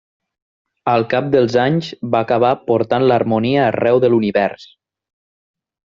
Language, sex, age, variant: Catalan, male, 19-29, Nord-Occidental